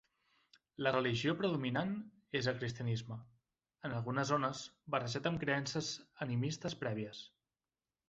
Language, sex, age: Catalan, male, 30-39